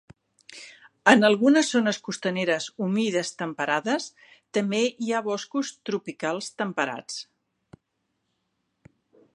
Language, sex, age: Catalan, female, 60-69